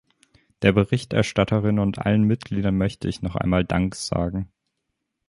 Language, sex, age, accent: German, male, under 19, Deutschland Deutsch